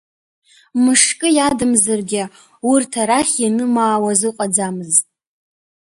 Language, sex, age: Abkhazian, female, 19-29